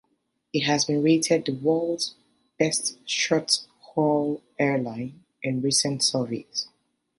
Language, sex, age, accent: English, female, 30-39, England English